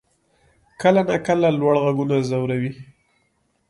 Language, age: Pashto, 19-29